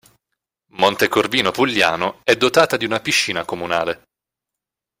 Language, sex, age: Italian, male, 19-29